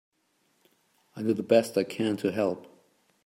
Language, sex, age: English, male, 40-49